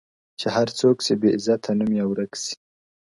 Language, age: Pashto, 19-29